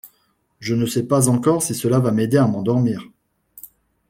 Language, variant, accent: French, Français d'Afrique subsaharienne et des îles africaines, Français de Madagascar